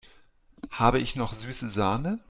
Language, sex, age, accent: German, male, 40-49, Deutschland Deutsch